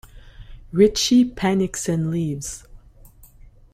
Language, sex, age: English, female, 50-59